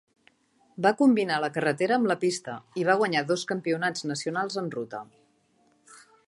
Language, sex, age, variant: Catalan, female, 40-49, Central